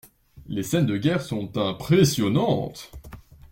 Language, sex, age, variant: French, male, 19-29, Français de métropole